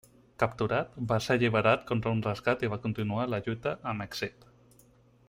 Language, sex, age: Catalan, male, 19-29